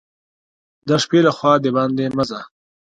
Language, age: Pashto, 19-29